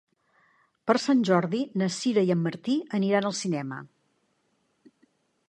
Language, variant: Catalan, Central